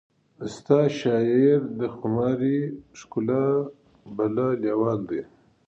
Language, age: Pashto, 40-49